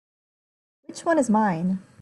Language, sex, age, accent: English, female, 19-29, United States English